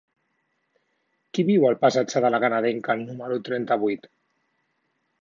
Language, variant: Catalan, Central